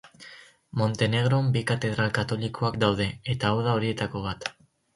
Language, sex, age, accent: Basque, male, under 19, Mendebalekoa (Araba, Bizkaia, Gipuzkoako mendebaleko herri batzuk)